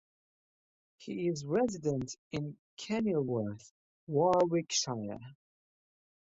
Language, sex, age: English, male, 19-29